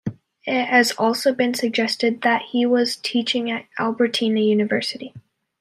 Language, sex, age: English, female, under 19